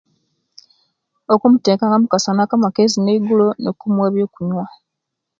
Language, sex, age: Kenyi, female, 19-29